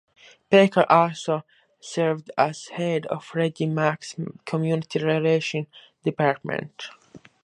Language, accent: English, United States English